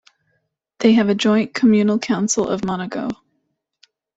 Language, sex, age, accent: English, female, 30-39, United States English